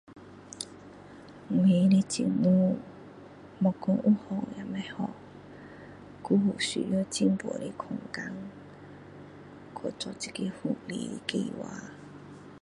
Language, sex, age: Min Dong Chinese, female, 40-49